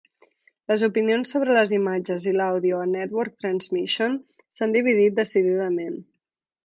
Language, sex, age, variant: Catalan, female, 19-29, Central